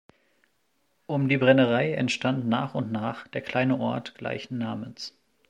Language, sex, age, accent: German, male, 19-29, Deutschland Deutsch